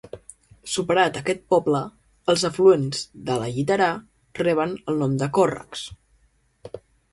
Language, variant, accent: Catalan, Central, central